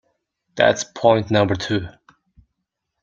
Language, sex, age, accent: English, male, 30-39, United States English